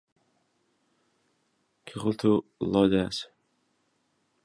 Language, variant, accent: Irish, Gaeilge Chonnacht, Cainteoir dúchais, Gaeltacht